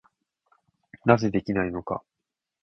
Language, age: Japanese, 19-29